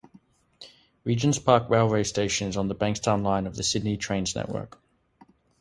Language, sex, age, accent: English, male, 30-39, Australian English